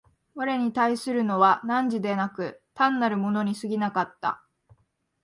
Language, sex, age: Japanese, female, under 19